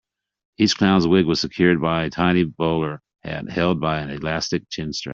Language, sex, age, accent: English, male, 50-59, United States English